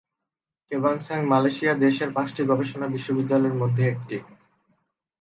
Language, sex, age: Bengali, male, 19-29